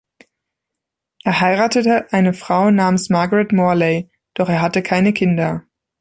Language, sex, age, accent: German, female, 19-29, Deutschland Deutsch